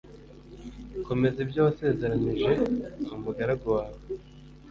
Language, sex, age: Kinyarwanda, male, 19-29